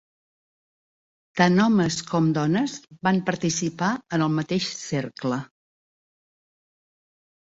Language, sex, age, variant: Catalan, female, 60-69, Central